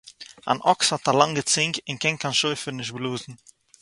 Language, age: Yiddish, under 19